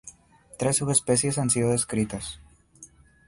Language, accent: Spanish, Caribe: Cuba, Venezuela, Puerto Rico, República Dominicana, Panamá, Colombia caribeña, México caribeño, Costa del golfo de México